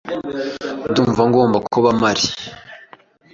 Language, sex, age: Kinyarwanda, male, 19-29